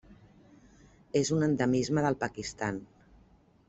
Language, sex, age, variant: Catalan, female, 50-59, Central